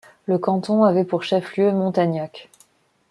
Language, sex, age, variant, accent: French, female, 30-39, Français d'Afrique subsaharienne et des îles africaines, Français de Madagascar